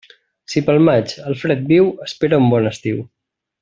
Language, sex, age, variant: Catalan, male, 30-39, Central